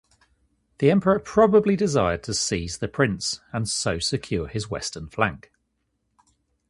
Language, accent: English, England English